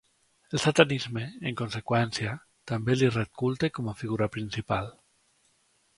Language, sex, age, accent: Catalan, male, 30-39, valencià